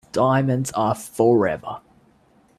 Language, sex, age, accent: English, male, 19-29, Australian English